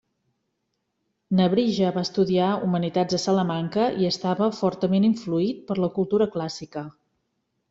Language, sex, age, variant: Catalan, female, 40-49, Central